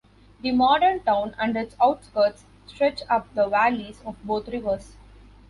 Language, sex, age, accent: English, female, 19-29, India and South Asia (India, Pakistan, Sri Lanka)